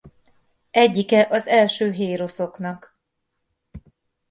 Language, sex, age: Hungarian, female, 40-49